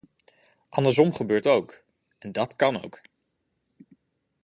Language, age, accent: Dutch, 19-29, Nederlands Nederlands